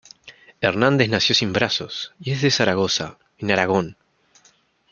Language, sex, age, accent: Spanish, male, 19-29, Rioplatense: Argentina, Uruguay, este de Bolivia, Paraguay